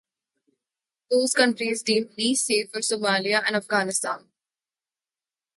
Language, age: English, 19-29